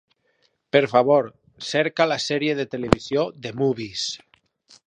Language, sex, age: Catalan, male, 30-39